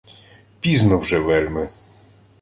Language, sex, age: Ukrainian, male, 30-39